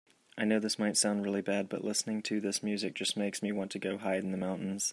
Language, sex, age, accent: English, male, 19-29, United States English